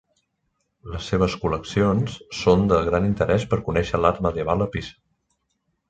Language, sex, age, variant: Catalan, male, 30-39, Septentrional